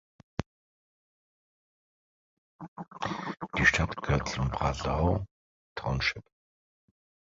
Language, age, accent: German, 50-59, Deutschland Deutsch